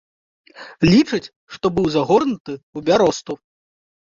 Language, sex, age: Belarusian, male, 30-39